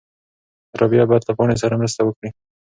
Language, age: Pashto, 19-29